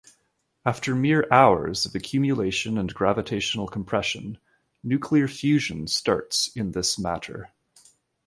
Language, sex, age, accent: English, male, 30-39, Canadian English